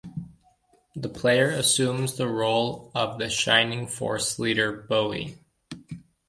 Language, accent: English, United States English